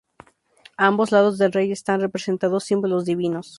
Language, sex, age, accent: Spanish, female, 19-29, México